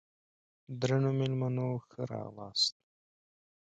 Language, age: Pashto, 19-29